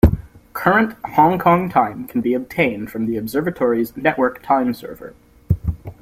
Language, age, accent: English, under 19, Canadian English